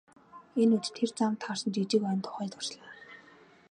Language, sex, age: Mongolian, female, 19-29